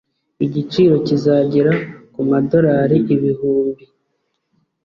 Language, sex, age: Kinyarwanda, male, 30-39